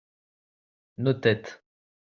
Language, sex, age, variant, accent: French, male, 30-39, Français d'Europe, Français de Belgique